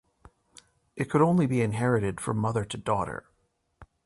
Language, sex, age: English, male, 40-49